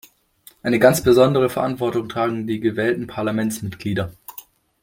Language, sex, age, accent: German, male, 19-29, Deutschland Deutsch